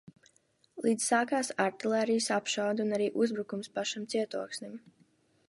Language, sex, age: Latvian, female, under 19